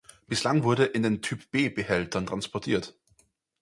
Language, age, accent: German, 19-29, Österreichisches Deutsch